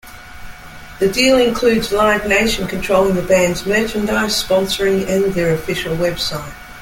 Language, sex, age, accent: English, female, 50-59, Australian English